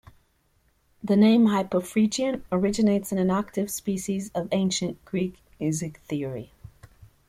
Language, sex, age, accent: English, female, 40-49, United States English